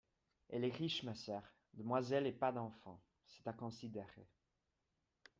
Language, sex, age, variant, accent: French, male, under 19, Français d'Amérique du Nord, Français du Canada